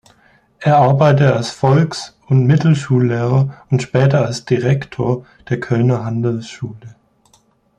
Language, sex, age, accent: German, male, 19-29, Deutschland Deutsch